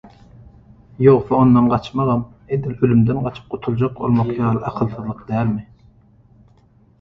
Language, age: Turkmen, 19-29